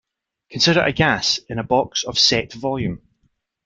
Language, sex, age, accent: English, male, 30-39, Scottish English